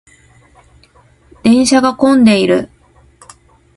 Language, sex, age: Japanese, female, 30-39